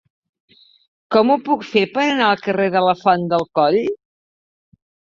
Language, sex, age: Catalan, female, 60-69